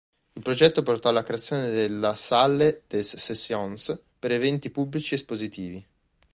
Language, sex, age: Italian, male, 19-29